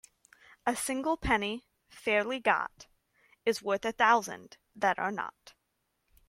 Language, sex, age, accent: English, female, 19-29, United States English